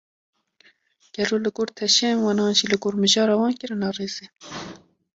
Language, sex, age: Kurdish, female, 19-29